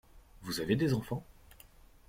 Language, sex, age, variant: French, male, 30-39, Français de métropole